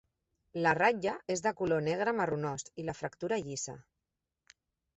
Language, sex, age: Catalan, female, 40-49